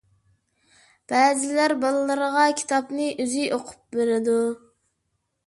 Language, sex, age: Uyghur, female, under 19